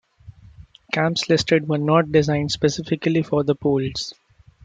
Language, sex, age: English, male, 19-29